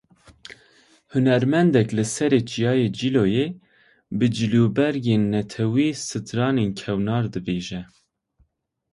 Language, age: Kurdish, 19-29